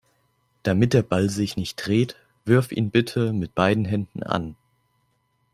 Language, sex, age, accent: German, male, 19-29, Deutschland Deutsch